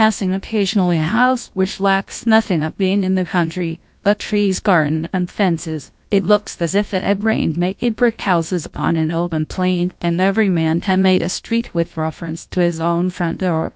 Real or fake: fake